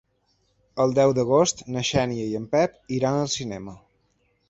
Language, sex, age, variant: Catalan, male, 30-39, Balear